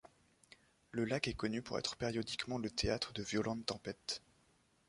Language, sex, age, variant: French, male, 19-29, Français de métropole